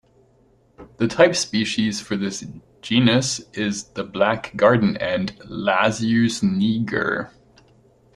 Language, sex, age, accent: English, male, 40-49, United States English